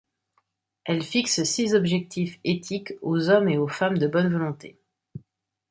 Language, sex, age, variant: French, female, 40-49, Français de métropole